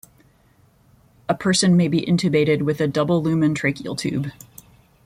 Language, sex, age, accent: English, female, 40-49, United States English